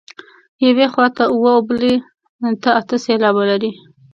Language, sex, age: Pashto, female, 19-29